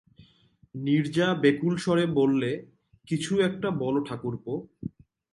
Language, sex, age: Bengali, male, 19-29